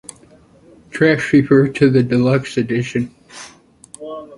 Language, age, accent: English, 50-59, United States English